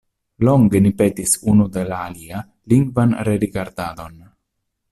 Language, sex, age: Esperanto, male, 30-39